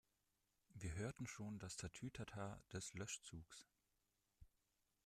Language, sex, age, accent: German, male, 19-29, Deutschland Deutsch